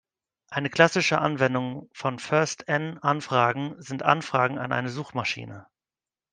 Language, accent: German, Deutschland Deutsch